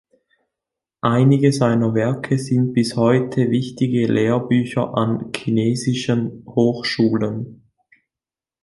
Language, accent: German, Schweizerdeutsch